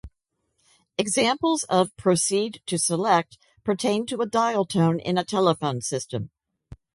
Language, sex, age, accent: English, female, 50-59, United States English